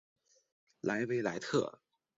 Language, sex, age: Chinese, male, 19-29